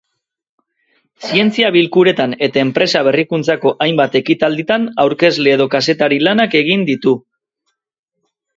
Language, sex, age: Basque, male, 30-39